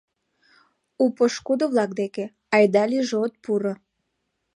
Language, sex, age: Mari, female, under 19